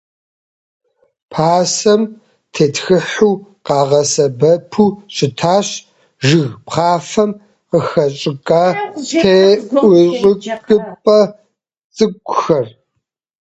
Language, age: Kabardian, 40-49